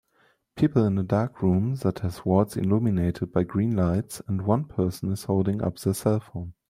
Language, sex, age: English, male, 30-39